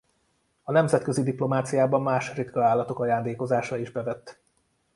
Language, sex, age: Hungarian, male, 30-39